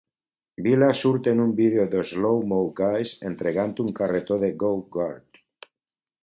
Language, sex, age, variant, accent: Catalan, male, 50-59, Valencià meridional, valencià